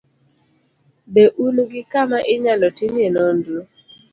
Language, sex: Luo (Kenya and Tanzania), female